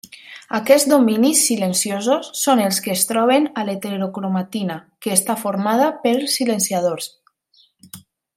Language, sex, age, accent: Catalan, female, 30-39, valencià